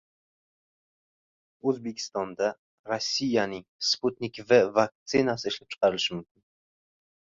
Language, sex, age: Uzbek, male, 30-39